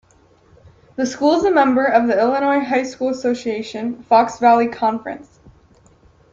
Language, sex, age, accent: English, female, under 19, United States English